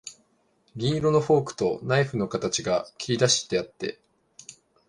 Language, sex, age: Japanese, male, 19-29